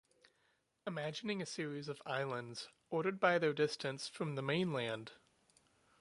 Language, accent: English, United States English